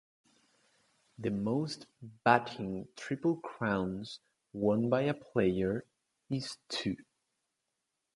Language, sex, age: English, male, 19-29